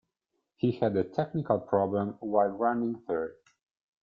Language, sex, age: English, male, 19-29